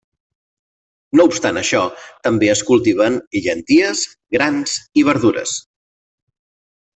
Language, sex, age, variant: Catalan, male, 40-49, Central